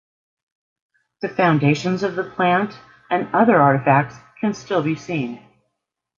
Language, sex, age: English, female, 50-59